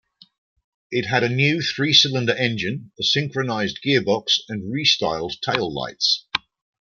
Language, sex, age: English, male, 60-69